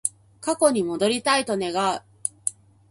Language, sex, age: Japanese, female, 30-39